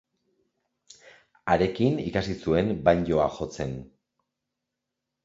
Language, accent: Basque, Erdialdekoa edo Nafarra (Gipuzkoa, Nafarroa)